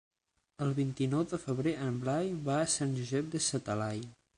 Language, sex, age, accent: Catalan, male, 19-29, central; nord-occidental